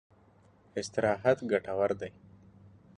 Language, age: Pashto, 30-39